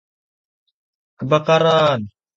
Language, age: Indonesian, 19-29